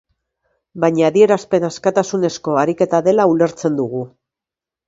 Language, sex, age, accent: Basque, female, 40-49, Mendebalekoa (Araba, Bizkaia, Gipuzkoako mendebaleko herri batzuk)